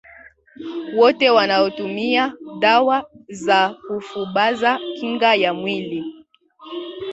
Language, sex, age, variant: Swahili, male, 40-49, Kiswahili cha Bara ya Tanzania